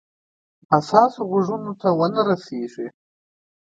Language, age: Pashto, 19-29